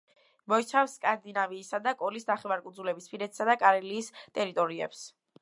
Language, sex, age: Georgian, female, under 19